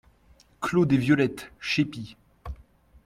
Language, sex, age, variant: French, male, 19-29, Français de métropole